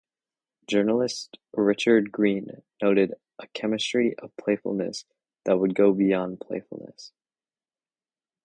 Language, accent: English, United States English; Canadian English